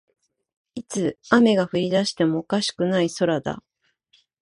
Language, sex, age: Japanese, female, 50-59